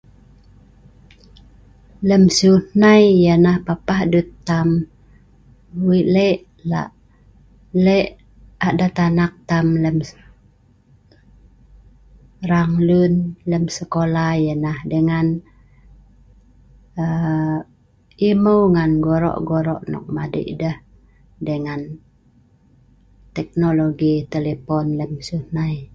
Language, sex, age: Sa'ban, female, 50-59